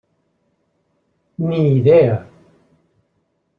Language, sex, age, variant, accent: Catalan, male, 60-69, Central, central